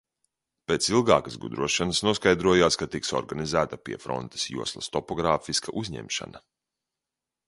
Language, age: Latvian, 30-39